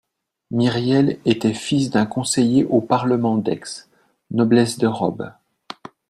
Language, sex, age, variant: French, male, 40-49, Français de métropole